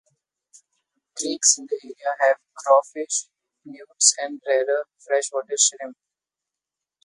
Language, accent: English, England English; India and South Asia (India, Pakistan, Sri Lanka)